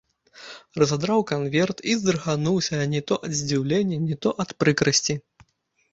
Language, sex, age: Belarusian, male, 30-39